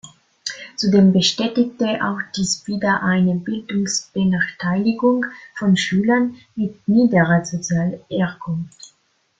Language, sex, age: German, female, 19-29